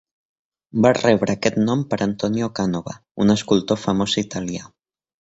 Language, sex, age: Catalan, male, 19-29